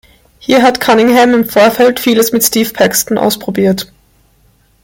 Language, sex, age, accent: German, female, 19-29, Österreichisches Deutsch